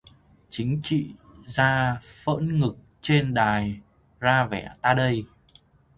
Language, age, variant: Vietnamese, 19-29, Hà Nội